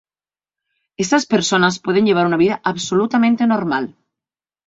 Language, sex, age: Spanish, female, 50-59